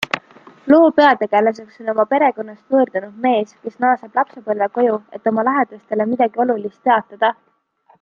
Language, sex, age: Estonian, female, 19-29